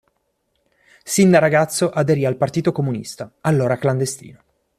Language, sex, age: Italian, male, 19-29